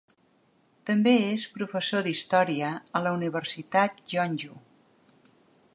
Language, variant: Catalan, Central